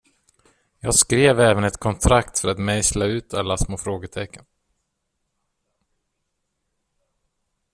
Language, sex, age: Swedish, male, 30-39